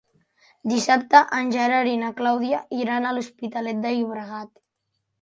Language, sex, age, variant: Catalan, male, 40-49, Central